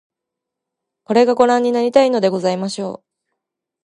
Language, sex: Japanese, female